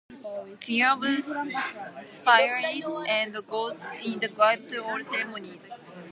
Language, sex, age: English, female, 19-29